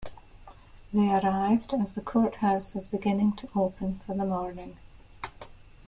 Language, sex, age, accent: English, female, 50-59, Scottish English